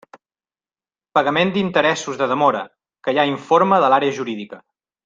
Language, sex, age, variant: Catalan, male, 40-49, Central